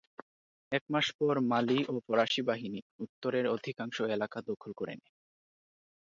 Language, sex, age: Bengali, male, under 19